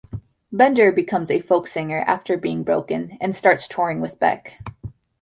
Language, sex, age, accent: English, female, 19-29, United States English